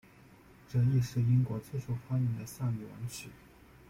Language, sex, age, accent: Chinese, male, 30-39, 出生地：湖南省